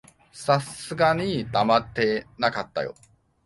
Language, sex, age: Japanese, male, 19-29